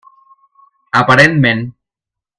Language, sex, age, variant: Catalan, male, 50-59, Central